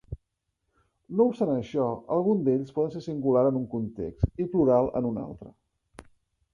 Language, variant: Catalan, Central